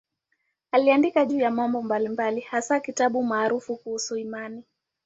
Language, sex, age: Swahili, female, 19-29